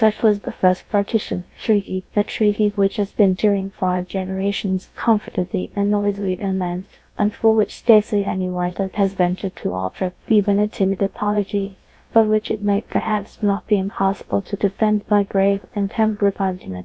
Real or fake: fake